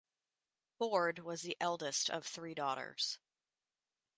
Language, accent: English, United States English